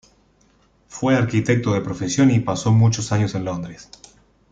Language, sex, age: Spanish, male, 19-29